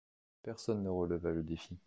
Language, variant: French, Français de métropole